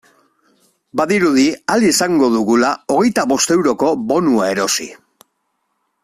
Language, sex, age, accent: Basque, male, 40-49, Mendebalekoa (Araba, Bizkaia, Gipuzkoako mendebaleko herri batzuk)